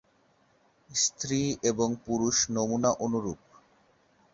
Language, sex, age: Bengali, male, 19-29